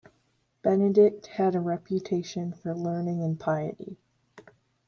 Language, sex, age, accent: English, female, under 19, United States English